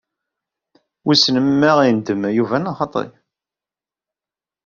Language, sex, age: Kabyle, male, 19-29